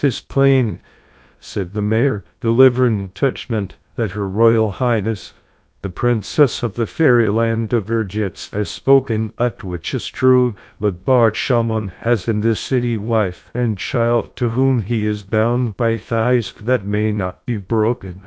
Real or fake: fake